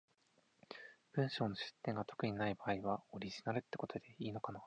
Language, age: Japanese, 19-29